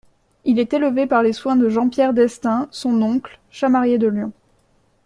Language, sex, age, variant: French, female, 19-29, Français de métropole